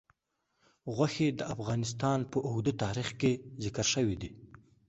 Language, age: Pashto, under 19